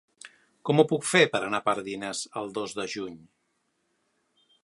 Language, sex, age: Catalan, male, 50-59